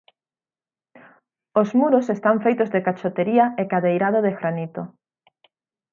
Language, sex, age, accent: Galician, female, 19-29, Atlántico (seseo e gheada); Normativo (estándar)